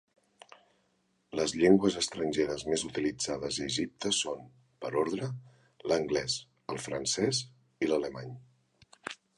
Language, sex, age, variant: Catalan, male, 50-59, Central